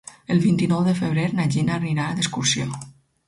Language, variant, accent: Catalan, Alacantí, valencià